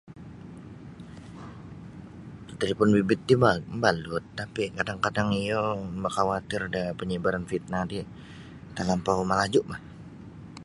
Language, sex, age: Sabah Bisaya, male, 19-29